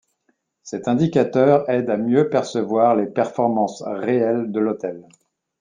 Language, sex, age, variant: French, male, 50-59, Français de métropole